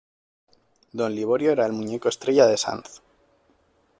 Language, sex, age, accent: Spanish, male, 40-49, España: Norte peninsular (Asturias, Castilla y León, Cantabria, País Vasco, Navarra, Aragón, La Rioja, Guadalajara, Cuenca)